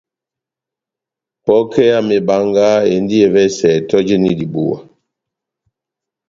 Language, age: Batanga, 60-69